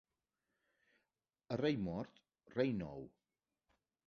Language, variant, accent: Catalan, Central, Barceloní